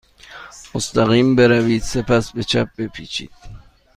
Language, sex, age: Persian, male, 30-39